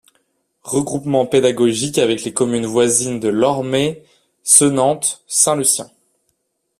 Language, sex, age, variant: French, male, 19-29, Français de métropole